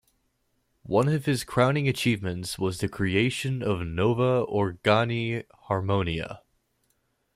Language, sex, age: English, male, 19-29